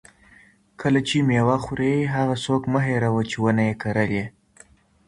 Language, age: Pashto, under 19